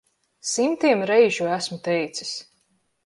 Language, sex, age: Latvian, female, 19-29